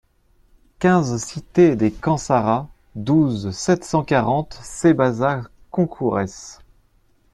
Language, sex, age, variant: French, male, 19-29, Français de métropole